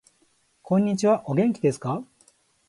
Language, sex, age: Japanese, male, 30-39